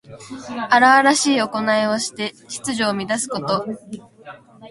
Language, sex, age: Japanese, female, 19-29